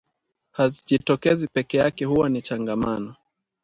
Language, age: Swahili, 19-29